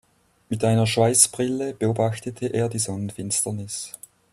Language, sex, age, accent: German, male, 30-39, Schweizerdeutsch